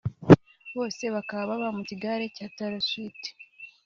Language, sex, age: Kinyarwanda, female, 19-29